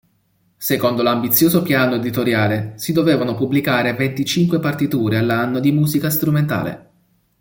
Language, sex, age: Italian, male, 19-29